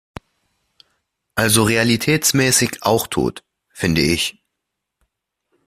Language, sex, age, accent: German, male, under 19, Deutschland Deutsch